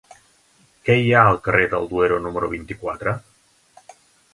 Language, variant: Catalan, Central